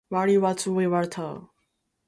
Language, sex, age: English, female, 19-29